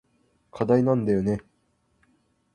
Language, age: Japanese, 19-29